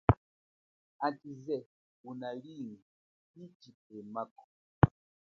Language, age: Chokwe, 40-49